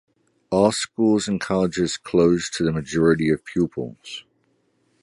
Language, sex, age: English, male, 40-49